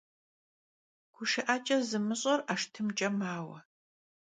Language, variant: Kabardian, Адыгэбзэ (Къэбэрдей, Кирил, псоми зэдай)